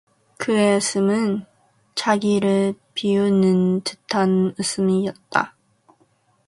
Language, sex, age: Korean, female, 19-29